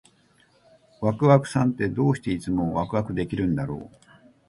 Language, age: Japanese, 60-69